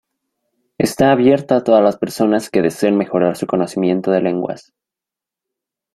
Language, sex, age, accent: Spanish, male, under 19, México